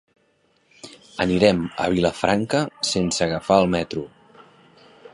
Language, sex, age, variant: Catalan, male, 40-49, Central